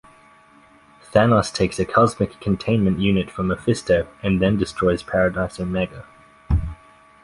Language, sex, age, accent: English, male, 19-29, Australian English